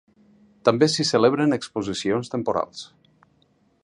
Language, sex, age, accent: Catalan, male, 50-59, valencià